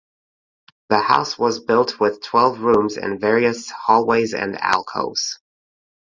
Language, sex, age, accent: English, male, 30-39, United States English